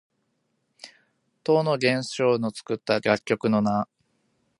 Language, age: Japanese, 19-29